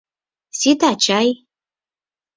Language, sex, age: Mari, female, 40-49